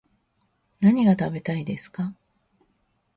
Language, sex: Japanese, female